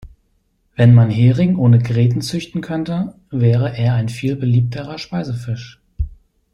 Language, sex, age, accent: German, male, 30-39, Deutschland Deutsch